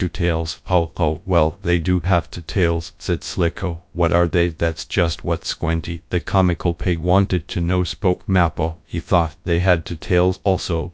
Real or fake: fake